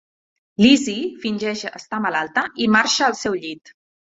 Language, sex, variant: Catalan, female, Central